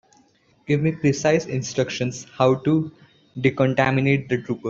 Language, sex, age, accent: English, male, 19-29, India and South Asia (India, Pakistan, Sri Lanka)